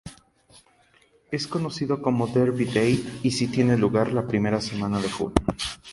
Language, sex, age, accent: Spanish, male, 19-29, México